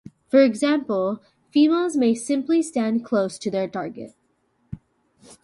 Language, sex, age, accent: English, female, 19-29, United States English